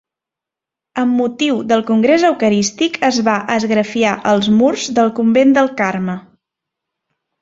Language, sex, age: Catalan, female, 30-39